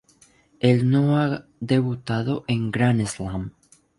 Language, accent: Spanish, Caribe: Cuba, Venezuela, Puerto Rico, República Dominicana, Panamá, Colombia caribeña, México caribeño, Costa del golfo de México